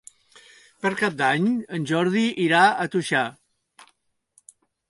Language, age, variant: Catalan, 60-69, Central